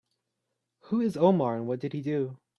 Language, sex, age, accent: English, male, 19-29, United States English